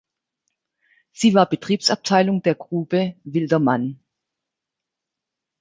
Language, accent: German, Deutschland Deutsch